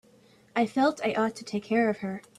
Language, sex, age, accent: English, female, under 19, United States English